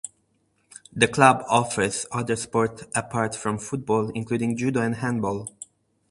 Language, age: English, 19-29